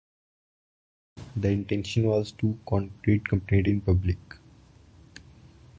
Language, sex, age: English, male, 19-29